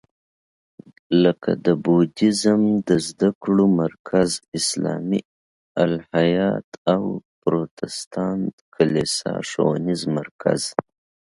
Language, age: Pashto, 19-29